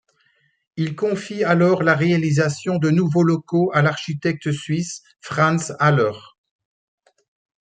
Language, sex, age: French, male, 60-69